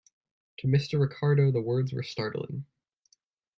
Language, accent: English, United States English